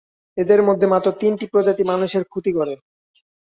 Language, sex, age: Bengali, male, 19-29